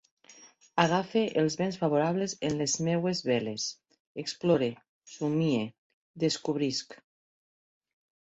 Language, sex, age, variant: Catalan, female, 50-59, Septentrional